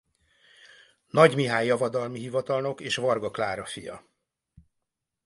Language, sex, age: Hungarian, male, 50-59